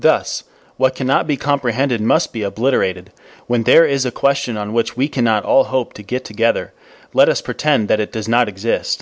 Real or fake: real